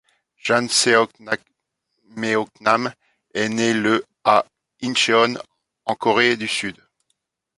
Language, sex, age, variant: French, male, 40-49, Français de métropole